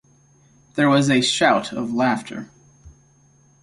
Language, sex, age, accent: English, male, 19-29, United States English